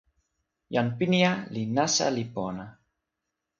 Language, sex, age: Toki Pona, male, 19-29